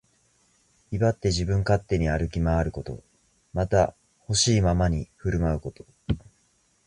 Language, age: Japanese, 19-29